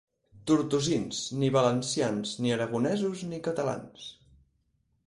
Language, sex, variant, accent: Catalan, male, Central, central